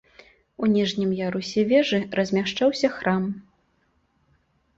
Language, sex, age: Belarusian, female, 19-29